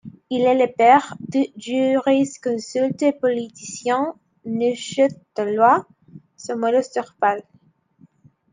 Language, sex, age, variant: French, female, 19-29, Français de métropole